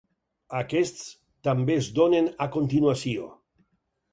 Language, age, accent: Catalan, 60-69, valencià